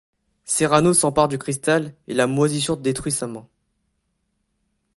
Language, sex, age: French, male, 19-29